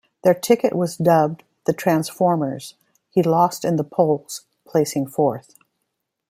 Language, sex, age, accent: English, female, 50-59, United States English